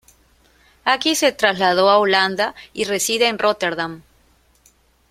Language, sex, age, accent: Spanish, female, 30-39, Andino-Pacífico: Colombia, Perú, Ecuador, oeste de Bolivia y Venezuela andina